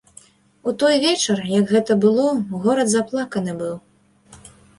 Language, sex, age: Belarusian, female, 19-29